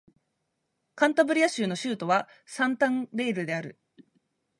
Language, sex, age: Japanese, female, 19-29